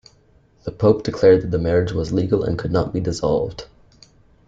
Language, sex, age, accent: English, male, under 19, Canadian English